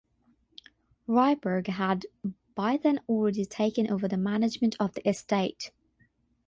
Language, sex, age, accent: English, female, 19-29, England English; Canadian English